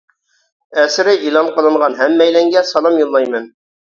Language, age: Uyghur, 40-49